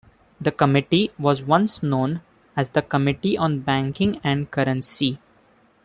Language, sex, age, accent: English, male, 19-29, India and South Asia (India, Pakistan, Sri Lanka)